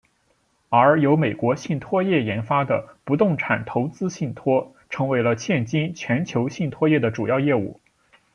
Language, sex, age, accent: Chinese, male, 19-29, 出生地：山东省